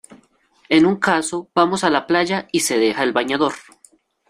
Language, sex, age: Spanish, male, 19-29